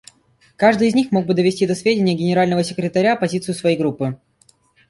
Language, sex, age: Russian, male, under 19